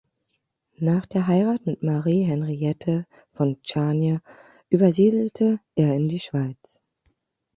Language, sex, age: German, female, 40-49